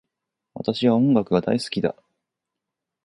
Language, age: Japanese, 40-49